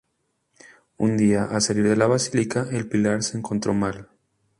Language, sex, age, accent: Spanish, male, 19-29, México